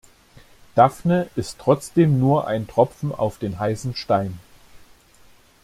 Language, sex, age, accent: German, male, 40-49, Deutschland Deutsch